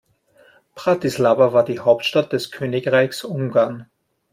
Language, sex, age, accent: German, male, 50-59, Österreichisches Deutsch